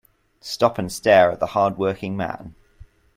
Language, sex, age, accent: English, male, 19-29, England English